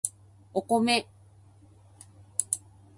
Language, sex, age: Japanese, female, 30-39